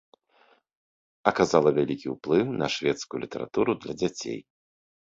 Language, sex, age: Belarusian, male, 30-39